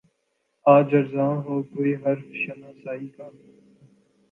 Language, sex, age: Urdu, male, 19-29